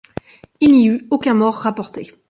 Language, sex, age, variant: French, female, 19-29, Français de métropole